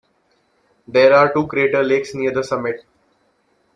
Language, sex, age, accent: English, male, 19-29, India and South Asia (India, Pakistan, Sri Lanka)